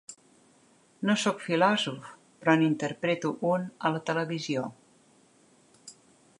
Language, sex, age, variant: Catalan, female, 60-69, Central